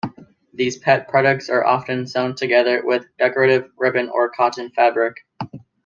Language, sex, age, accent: English, male, 19-29, United States English